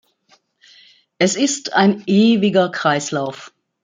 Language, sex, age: German, female, 50-59